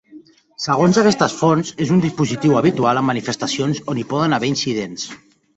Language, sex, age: Catalan, male, 30-39